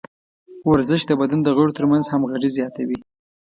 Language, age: Pashto, 19-29